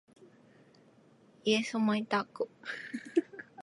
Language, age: Japanese, 30-39